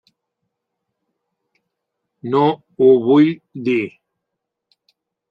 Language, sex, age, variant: Catalan, male, 80-89, Central